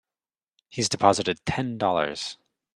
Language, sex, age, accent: English, male, 30-39, Canadian English